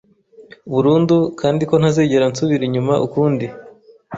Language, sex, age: Kinyarwanda, male, 19-29